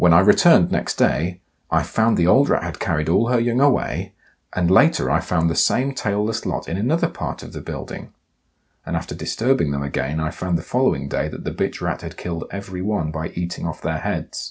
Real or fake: real